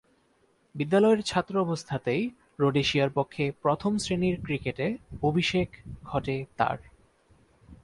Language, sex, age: Bengali, male, 19-29